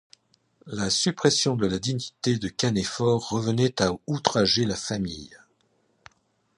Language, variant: French, Français de métropole